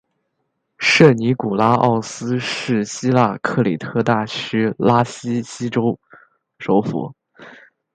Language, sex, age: Chinese, male, 19-29